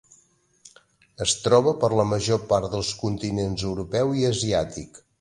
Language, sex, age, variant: Catalan, male, 50-59, Nord-Occidental